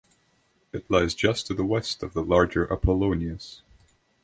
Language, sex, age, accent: English, male, 19-29, United States English